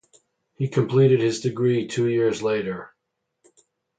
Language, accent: English, United States English